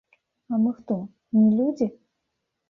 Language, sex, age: Belarusian, female, 30-39